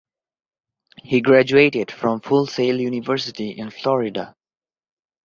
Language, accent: English, India and South Asia (India, Pakistan, Sri Lanka)